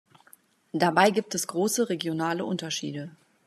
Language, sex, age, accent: German, female, 40-49, Deutschland Deutsch